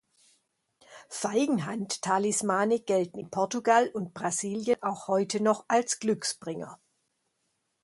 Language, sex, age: German, female, 60-69